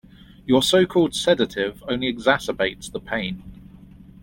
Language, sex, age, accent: English, male, 30-39, England English